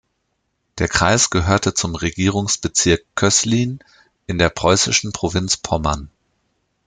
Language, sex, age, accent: German, male, 40-49, Deutschland Deutsch